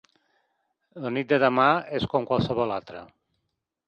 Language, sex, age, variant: Catalan, male, 50-59, Nord-Occidental